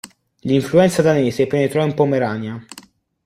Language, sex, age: Italian, male, under 19